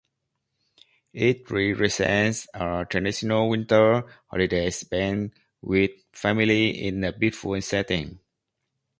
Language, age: English, 30-39